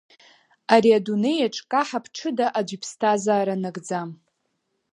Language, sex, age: Abkhazian, female, under 19